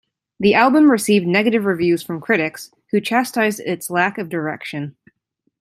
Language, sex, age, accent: English, female, 19-29, United States English